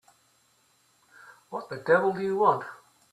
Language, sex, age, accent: English, male, 60-69, Australian English